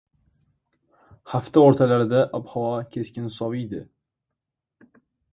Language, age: Uzbek, 19-29